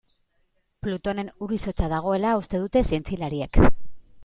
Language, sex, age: Basque, female, 40-49